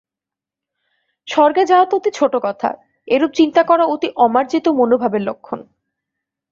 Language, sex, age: Bengali, female, 19-29